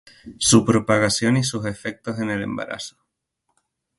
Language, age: Spanish, 19-29